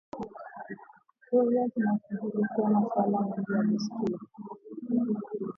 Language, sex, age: Swahili, female, 19-29